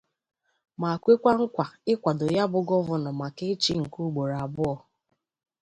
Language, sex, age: Igbo, female, 30-39